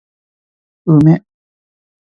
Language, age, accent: Japanese, 50-59, 標準語